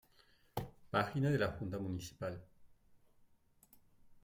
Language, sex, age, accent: Spanish, male, 40-49, Andino-Pacífico: Colombia, Perú, Ecuador, oeste de Bolivia y Venezuela andina